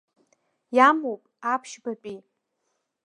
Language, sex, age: Abkhazian, female, 19-29